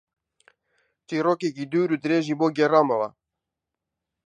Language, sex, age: Central Kurdish, male, 19-29